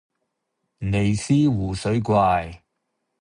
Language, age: Cantonese, 40-49